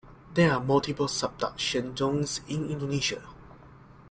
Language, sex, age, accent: English, male, 19-29, Malaysian English